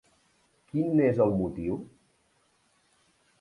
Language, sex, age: Catalan, male, 50-59